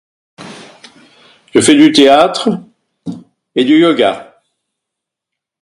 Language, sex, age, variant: French, male, 70-79, Français de métropole